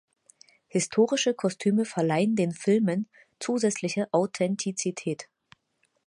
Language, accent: German, Deutschland Deutsch; Hochdeutsch